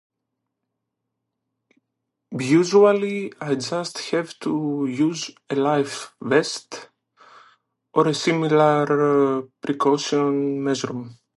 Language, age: English, 30-39